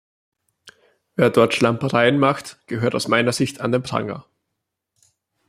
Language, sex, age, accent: German, male, 19-29, Österreichisches Deutsch